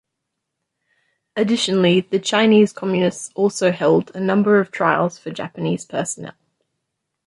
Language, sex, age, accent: English, female, 19-29, Australian English